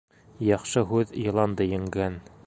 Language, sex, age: Bashkir, male, 30-39